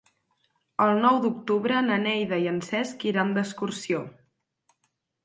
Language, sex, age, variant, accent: Catalan, female, 19-29, Central, tarragoní